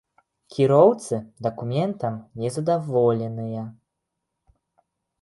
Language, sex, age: Belarusian, male, 19-29